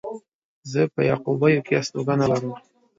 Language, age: Pashto, 19-29